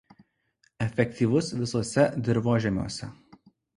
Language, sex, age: Lithuanian, male, 19-29